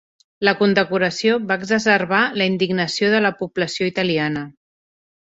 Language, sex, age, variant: Catalan, female, 40-49, Central